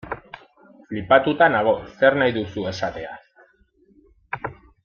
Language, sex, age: Basque, male, 30-39